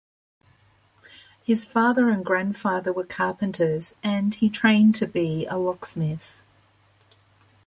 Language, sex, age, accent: English, female, 40-49, Australian English